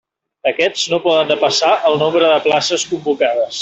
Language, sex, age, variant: Catalan, male, 40-49, Central